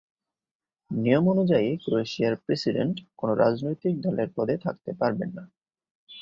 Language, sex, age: Bengali, male, 19-29